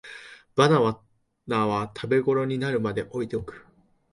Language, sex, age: Japanese, male, 19-29